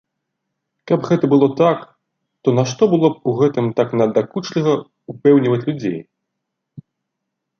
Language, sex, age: Belarusian, male, 30-39